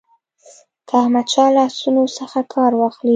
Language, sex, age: Pashto, female, 19-29